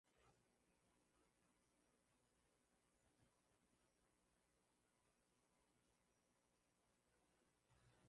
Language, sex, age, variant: Swahili, male, 30-39, Kiswahili Sanifu (EA)